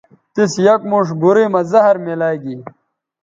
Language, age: Bateri, 19-29